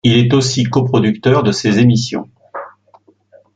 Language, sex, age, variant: French, male, 60-69, Français de métropole